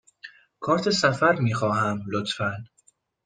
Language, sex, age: Persian, male, 19-29